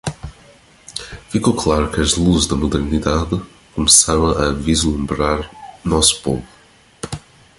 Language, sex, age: Portuguese, male, 19-29